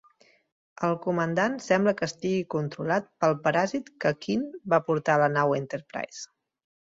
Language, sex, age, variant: Catalan, female, 30-39, Central